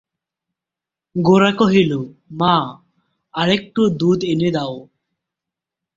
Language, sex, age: Bengali, male, 19-29